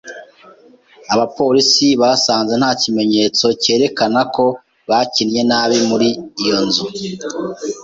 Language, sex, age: Kinyarwanda, male, 19-29